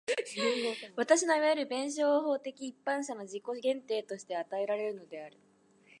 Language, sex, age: Japanese, female, 19-29